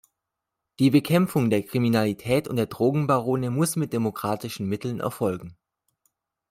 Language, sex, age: German, male, 19-29